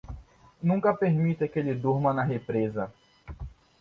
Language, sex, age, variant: Portuguese, male, 30-39, Portuguese (Brasil)